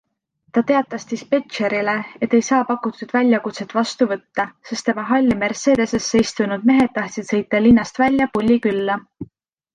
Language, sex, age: Estonian, female, 19-29